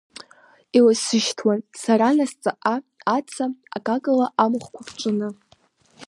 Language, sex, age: Abkhazian, female, under 19